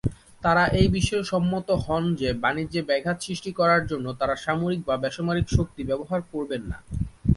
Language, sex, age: Bengali, male, 19-29